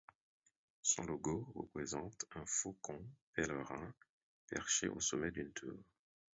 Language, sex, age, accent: French, male, 30-39, Français d’Haïti